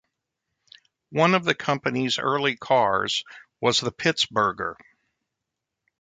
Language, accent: English, United States English